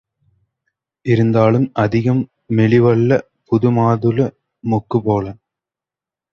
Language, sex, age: Tamil, male, 19-29